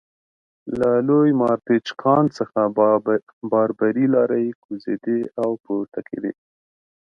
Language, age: Pashto, 30-39